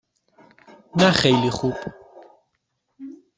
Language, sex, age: Persian, male, 19-29